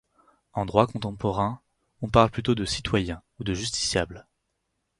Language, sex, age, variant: French, male, 19-29, Français de métropole